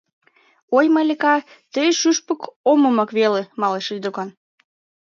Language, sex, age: Mari, female, 19-29